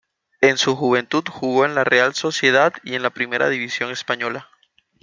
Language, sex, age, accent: Spanish, male, 19-29, Caribe: Cuba, Venezuela, Puerto Rico, República Dominicana, Panamá, Colombia caribeña, México caribeño, Costa del golfo de México